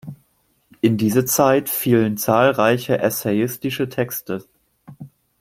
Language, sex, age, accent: German, male, 30-39, Deutschland Deutsch